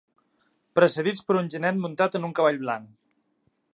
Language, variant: Catalan, Central